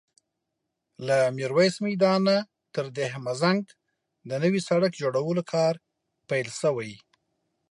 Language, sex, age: Pashto, male, 30-39